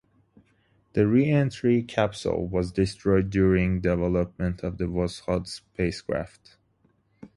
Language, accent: English, United States English